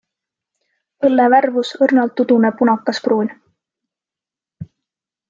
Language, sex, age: Estonian, female, 19-29